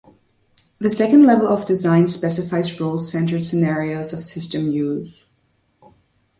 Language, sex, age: English, female, 19-29